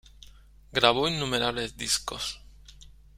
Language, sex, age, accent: Spanish, male, 40-49, España: Sur peninsular (Andalucia, Extremadura, Murcia)